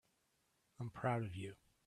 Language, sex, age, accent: English, male, 40-49, United States English